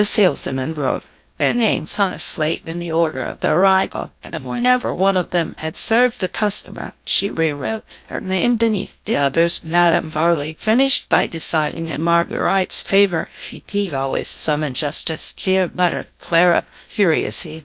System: TTS, GlowTTS